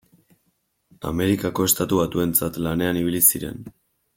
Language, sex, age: Basque, male, 19-29